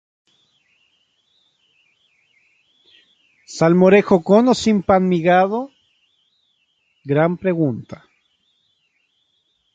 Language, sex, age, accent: Spanish, male, 40-49, Chileno: Chile, Cuyo